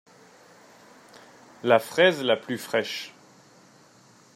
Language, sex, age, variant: French, male, 30-39, Français de métropole